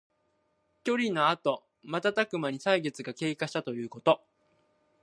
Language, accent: Japanese, 日本人